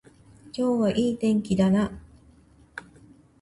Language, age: Japanese, 50-59